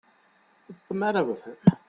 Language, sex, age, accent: English, male, 30-39, England English